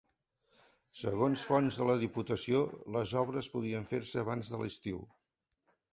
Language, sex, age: Catalan, male, 60-69